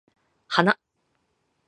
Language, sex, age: Japanese, female, 19-29